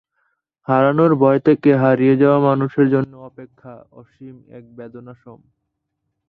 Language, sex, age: Bengali, male, under 19